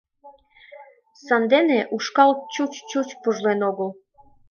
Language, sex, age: Mari, female, 19-29